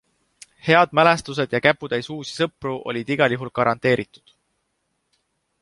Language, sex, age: Estonian, male, 19-29